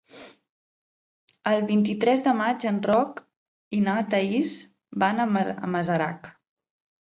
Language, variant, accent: Catalan, Central, central